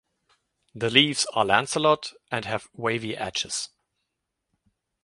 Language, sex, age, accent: English, male, 40-49, United States English